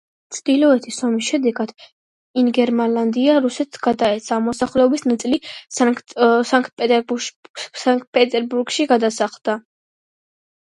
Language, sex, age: Georgian, female, under 19